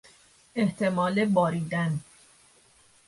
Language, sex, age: Persian, female, 30-39